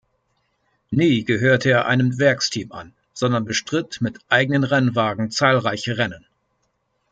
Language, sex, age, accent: German, male, 30-39, Deutschland Deutsch